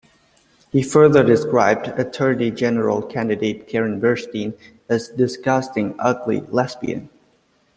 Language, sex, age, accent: English, male, 19-29, United States English